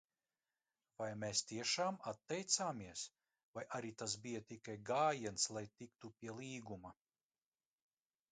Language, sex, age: Latvian, male, 40-49